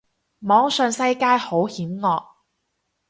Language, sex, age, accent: Cantonese, female, 30-39, 广州音